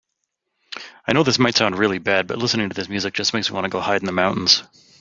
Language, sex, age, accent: English, male, 30-39, Canadian English